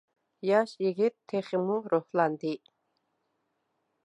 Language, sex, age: Uyghur, female, 50-59